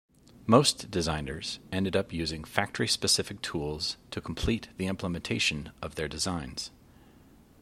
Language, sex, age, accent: English, male, 40-49, United States English